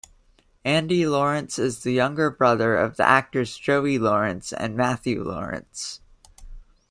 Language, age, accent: English, 19-29, United States English